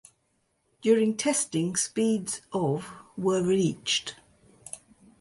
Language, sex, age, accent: English, female, 70-79, England English